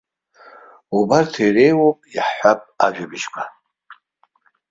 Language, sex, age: Abkhazian, male, 60-69